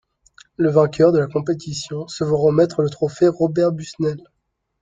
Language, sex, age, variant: French, male, 19-29, Français de métropole